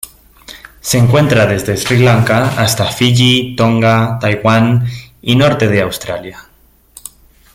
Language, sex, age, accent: Spanish, male, 30-39, España: Centro-Sur peninsular (Madrid, Toledo, Castilla-La Mancha)